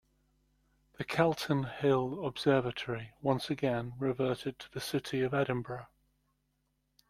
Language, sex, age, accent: English, male, 50-59, England English